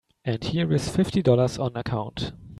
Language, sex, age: English, male, 19-29